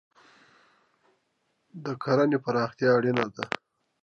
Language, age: Pashto, 30-39